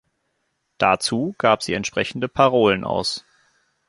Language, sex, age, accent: German, male, 30-39, Deutschland Deutsch